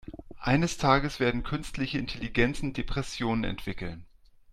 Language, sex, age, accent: German, male, 40-49, Deutschland Deutsch